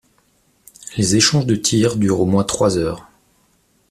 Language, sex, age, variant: French, male, 30-39, Français de métropole